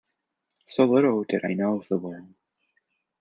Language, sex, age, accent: English, male, under 19, United States English